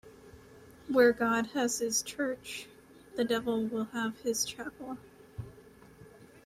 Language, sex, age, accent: English, female, 30-39, United States English